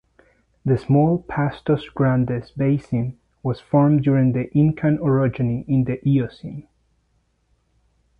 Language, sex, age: English, male, 30-39